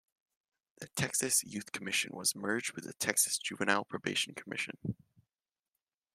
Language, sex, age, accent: English, male, 19-29, United States English